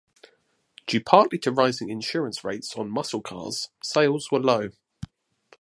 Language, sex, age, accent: English, male, 40-49, England English